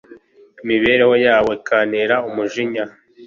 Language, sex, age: Kinyarwanda, male, 19-29